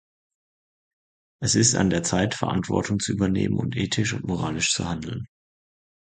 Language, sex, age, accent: German, male, 30-39, Deutschland Deutsch